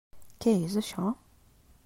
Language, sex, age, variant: Catalan, female, 30-39, Central